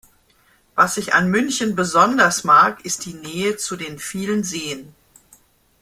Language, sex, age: German, male, 50-59